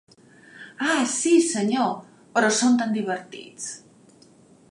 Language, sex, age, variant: Catalan, female, 50-59, Central